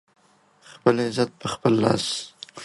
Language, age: Pashto, 19-29